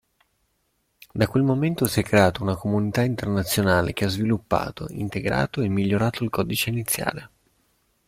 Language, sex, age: Italian, male, 30-39